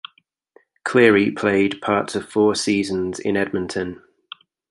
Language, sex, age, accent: English, male, 30-39, England English